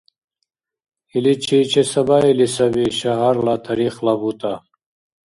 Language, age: Dargwa, 50-59